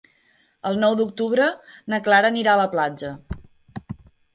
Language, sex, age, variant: Catalan, female, 19-29, Central